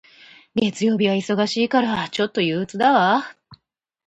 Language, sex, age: Japanese, female, 40-49